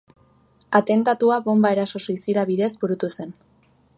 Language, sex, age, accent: Basque, female, under 19, Erdialdekoa edo Nafarra (Gipuzkoa, Nafarroa)